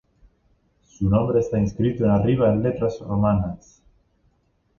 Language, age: Spanish, 19-29